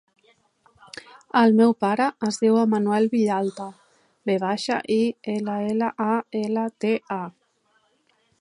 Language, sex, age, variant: Catalan, female, 40-49, Central